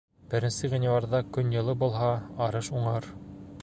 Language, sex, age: Bashkir, male, 30-39